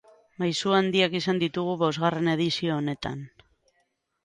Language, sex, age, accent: Basque, female, 40-49, Mendebalekoa (Araba, Bizkaia, Gipuzkoako mendebaleko herri batzuk)